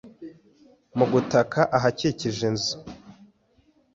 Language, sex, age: Kinyarwanda, male, 19-29